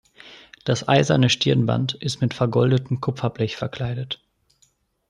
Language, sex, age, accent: German, male, 19-29, Deutschland Deutsch